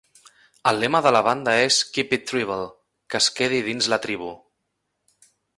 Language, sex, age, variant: Catalan, male, 19-29, Central